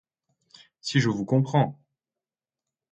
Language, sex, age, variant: French, male, 19-29, Français de métropole